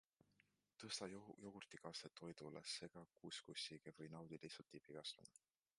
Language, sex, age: Estonian, male, 19-29